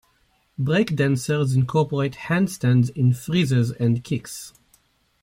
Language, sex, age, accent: English, male, 40-49, United States English